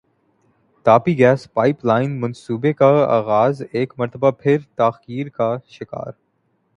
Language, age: Urdu, 19-29